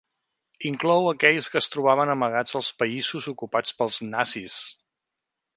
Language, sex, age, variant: Catalan, male, 50-59, Central